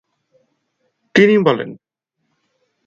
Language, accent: Bengali, Native